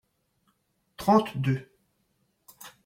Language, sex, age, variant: French, male, 40-49, Français de métropole